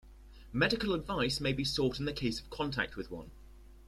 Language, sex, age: English, male, under 19